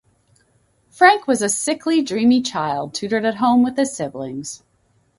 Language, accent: English, United States English